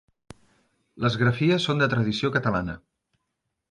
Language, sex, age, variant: Catalan, male, 40-49, Central